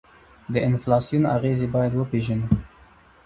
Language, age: Pashto, 19-29